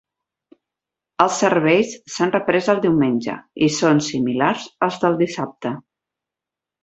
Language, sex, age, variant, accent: Catalan, female, 40-49, Central, tarragoní